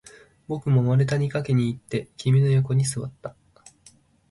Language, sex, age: Japanese, male, under 19